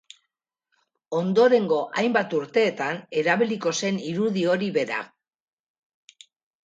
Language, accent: Basque, Mendebalekoa (Araba, Bizkaia, Gipuzkoako mendebaleko herri batzuk)